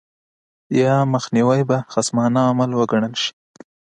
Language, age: Pashto, 19-29